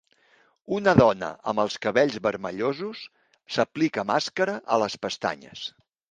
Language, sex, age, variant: Catalan, male, 50-59, Central